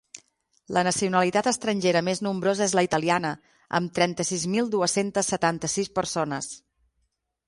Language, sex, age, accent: Catalan, female, 19-29, nord-occidental; septentrional